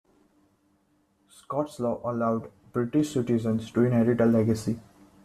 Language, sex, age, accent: English, male, 19-29, India and South Asia (India, Pakistan, Sri Lanka)